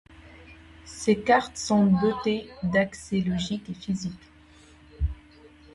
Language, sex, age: French, female, 19-29